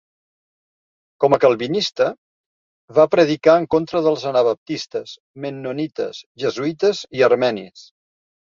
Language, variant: Catalan, Central